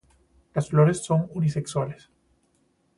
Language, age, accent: Spanish, 19-29, Andino-Pacífico: Colombia, Perú, Ecuador, oeste de Bolivia y Venezuela andina